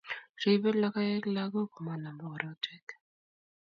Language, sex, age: Kalenjin, female, 19-29